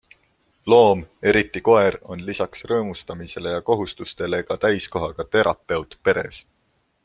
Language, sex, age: Estonian, male, 19-29